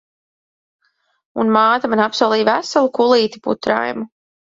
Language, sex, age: Latvian, female, 30-39